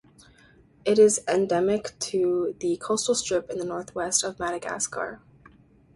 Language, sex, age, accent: English, female, 19-29, United States English